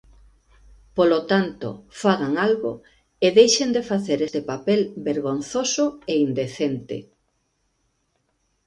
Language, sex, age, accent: Galician, female, 50-59, Oriental (común en zona oriental)